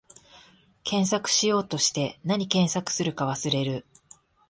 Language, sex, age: Japanese, female, 40-49